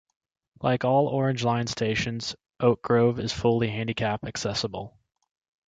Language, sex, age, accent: English, male, 30-39, United States English